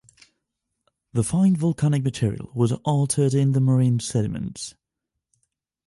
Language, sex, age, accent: English, male, 19-29, England English